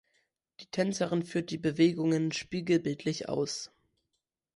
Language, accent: German, Deutschland Deutsch